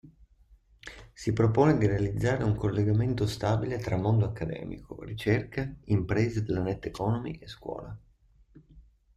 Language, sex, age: Italian, male, 30-39